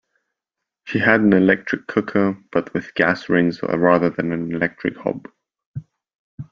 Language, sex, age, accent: English, male, 19-29, England English